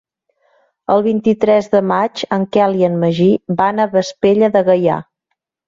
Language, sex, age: Catalan, female, 40-49